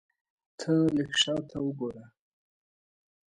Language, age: Pashto, 19-29